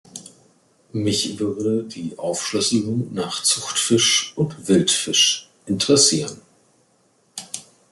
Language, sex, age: German, male, 40-49